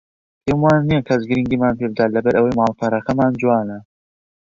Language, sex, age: Central Kurdish, male, 30-39